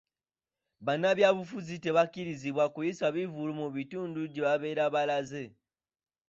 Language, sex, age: Ganda, male, 19-29